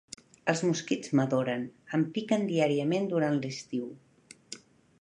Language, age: Catalan, 50-59